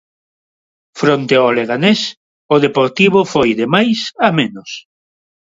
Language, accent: Galician, Neofalante